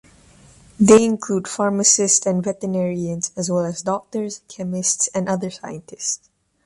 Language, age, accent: English, under 19, United States English